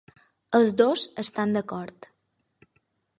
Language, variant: Catalan, Balear